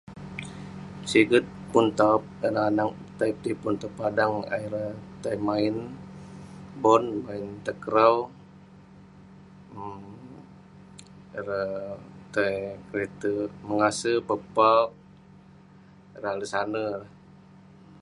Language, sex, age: Western Penan, male, 19-29